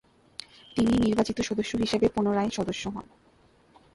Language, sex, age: Bengali, female, 19-29